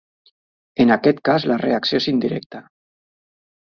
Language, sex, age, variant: Catalan, male, 40-49, Central